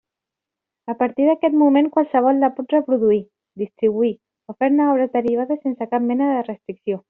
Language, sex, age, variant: Catalan, female, 19-29, Central